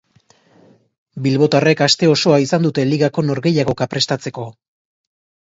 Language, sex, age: Basque, male, 30-39